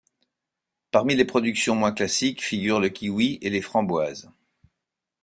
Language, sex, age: French, male, 60-69